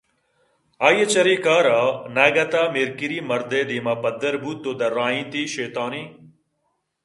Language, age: Eastern Balochi, 30-39